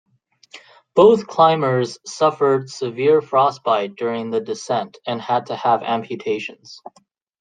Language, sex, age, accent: English, male, 30-39, United States English